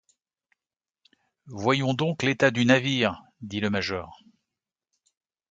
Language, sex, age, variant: French, male, 50-59, Français de métropole